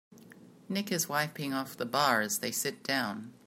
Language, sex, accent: English, female, Australian English